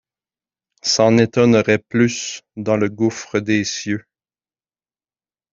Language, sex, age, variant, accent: French, male, 30-39, Français d'Amérique du Nord, Français du Canada